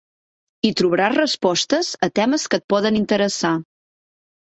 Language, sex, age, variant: Catalan, female, 40-49, Central